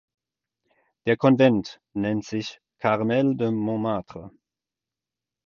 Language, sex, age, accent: German, male, 40-49, Deutschland Deutsch